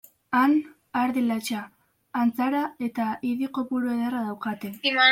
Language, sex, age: Basque, female, under 19